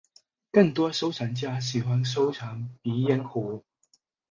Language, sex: Chinese, male